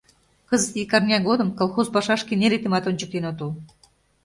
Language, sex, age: Mari, female, 50-59